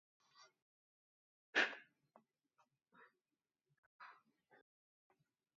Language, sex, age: Basque, female, 50-59